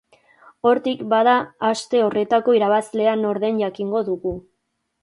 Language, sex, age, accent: Basque, female, 19-29, Erdialdekoa edo Nafarra (Gipuzkoa, Nafarroa)